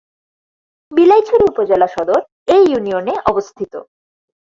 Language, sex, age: Bengali, female, 19-29